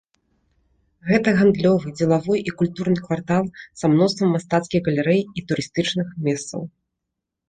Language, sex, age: Belarusian, female, 30-39